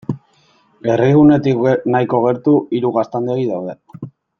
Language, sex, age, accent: Basque, male, 19-29, Mendebalekoa (Araba, Bizkaia, Gipuzkoako mendebaleko herri batzuk)